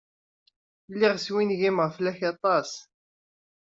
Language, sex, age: Kabyle, male, 19-29